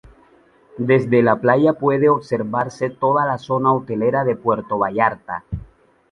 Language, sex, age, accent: Spanish, male, 30-39, Caribe: Cuba, Venezuela, Puerto Rico, República Dominicana, Panamá, Colombia caribeña, México caribeño, Costa del golfo de México